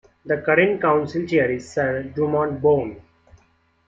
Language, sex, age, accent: English, male, 19-29, India and South Asia (India, Pakistan, Sri Lanka)